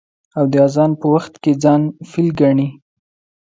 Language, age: Pashto, 19-29